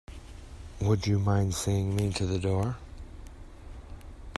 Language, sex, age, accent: English, male, 30-39, United States English